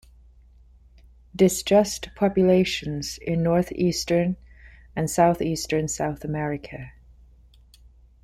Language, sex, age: English, female, 40-49